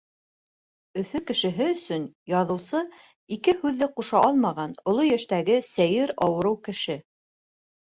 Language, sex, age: Bashkir, female, 30-39